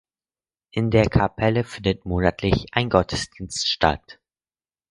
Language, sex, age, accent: German, male, under 19, Deutschland Deutsch